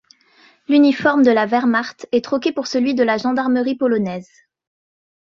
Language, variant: French, Français de métropole